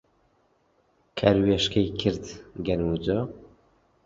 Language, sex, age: Central Kurdish, male, 19-29